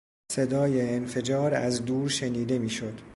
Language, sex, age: Persian, male, 30-39